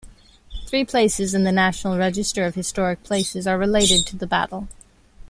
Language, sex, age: English, female, 19-29